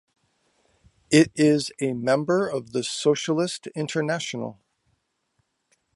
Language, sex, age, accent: English, male, 50-59, United States English